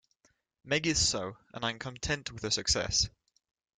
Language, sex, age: English, male, 19-29